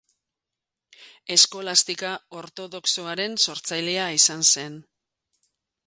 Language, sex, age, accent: Basque, female, 40-49, Mendebalekoa (Araba, Bizkaia, Gipuzkoako mendebaleko herri batzuk)